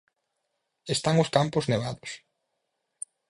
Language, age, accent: Galician, 19-29, Oriental (común en zona oriental)